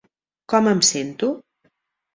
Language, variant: Catalan, Central